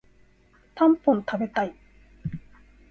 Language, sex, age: Japanese, female, 30-39